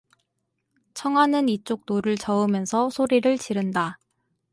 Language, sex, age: Korean, female, 19-29